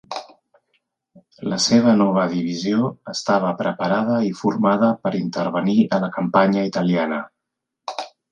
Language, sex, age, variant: Catalan, male, 40-49, Central